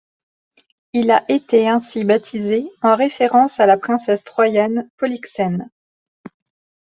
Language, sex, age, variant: French, female, 19-29, Français de métropole